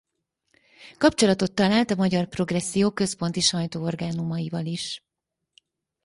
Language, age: Hungarian, 50-59